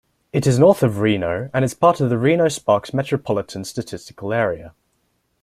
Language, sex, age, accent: English, male, 19-29, England English